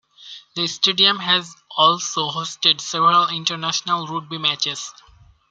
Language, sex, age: English, male, 19-29